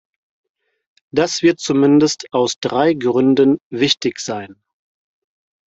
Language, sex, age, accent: German, male, 30-39, Deutschland Deutsch